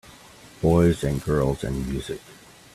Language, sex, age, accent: English, male, 40-49, United States English